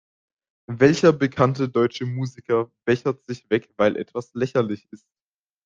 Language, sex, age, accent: German, male, under 19, Deutschland Deutsch